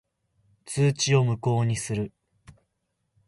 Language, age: Japanese, 19-29